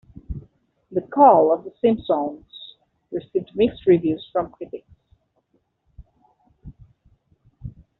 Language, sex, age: English, male, 19-29